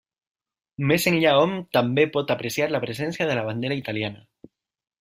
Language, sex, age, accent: Catalan, male, 19-29, valencià